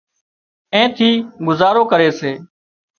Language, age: Wadiyara Koli, 30-39